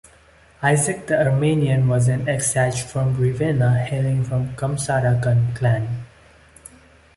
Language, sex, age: English, male, 19-29